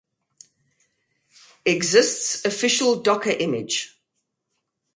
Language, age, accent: English, 50-59, Southern African (South Africa, Zimbabwe, Namibia)